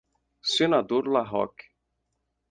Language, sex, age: Portuguese, male, 19-29